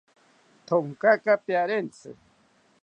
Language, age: South Ucayali Ashéninka, 60-69